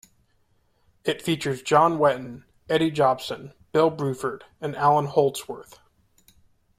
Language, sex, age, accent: English, male, 30-39, United States English